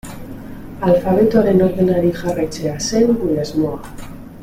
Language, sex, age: Basque, female, 50-59